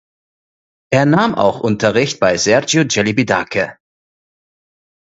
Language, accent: German, Österreichisches Deutsch